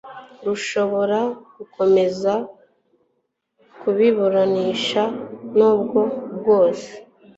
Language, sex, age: Kinyarwanda, female, 19-29